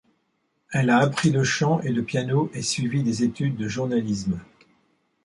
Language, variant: French, Français de métropole